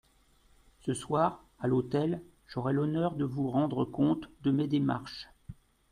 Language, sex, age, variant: French, male, 50-59, Français de métropole